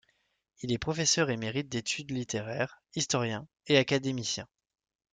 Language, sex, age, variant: French, male, 19-29, Français de métropole